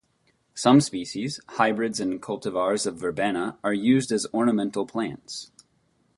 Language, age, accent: English, 30-39, United States English